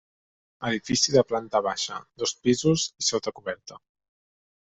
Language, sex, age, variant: Catalan, male, 19-29, Central